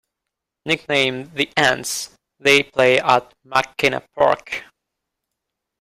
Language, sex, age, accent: English, male, 19-29, United States English